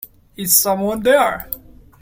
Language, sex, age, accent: English, male, 19-29, India and South Asia (India, Pakistan, Sri Lanka)